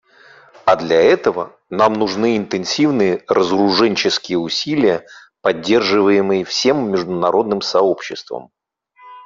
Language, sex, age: Russian, male, 40-49